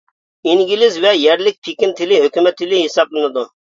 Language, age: Uyghur, 40-49